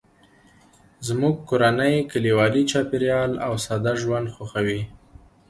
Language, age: Pashto, 19-29